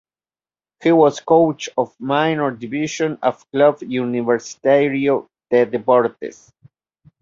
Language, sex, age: English, male, 30-39